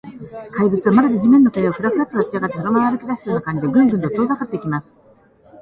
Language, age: Japanese, 60-69